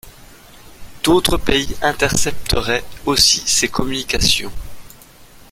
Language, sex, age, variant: French, male, 30-39, Français de métropole